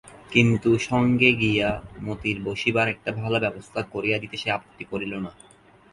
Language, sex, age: Bengali, male, 19-29